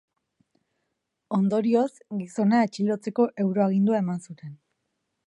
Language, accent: Basque, Erdialdekoa edo Nafarra (Gipuzkoa, Nafarroa)